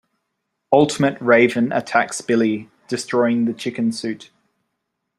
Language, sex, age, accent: English, male, 19-29, Australian English